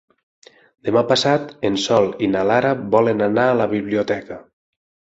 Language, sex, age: Catalan, male, 40-49